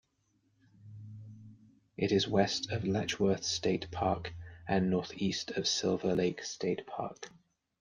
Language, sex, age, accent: English, male, 30-39, England English